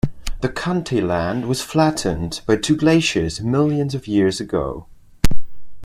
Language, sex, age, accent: English, male, 19-29, United States English